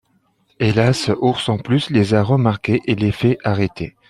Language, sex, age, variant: French, male, 30-39, Français de métropole